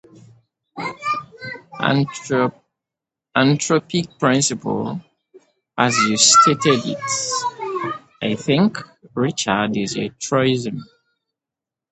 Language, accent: English, England English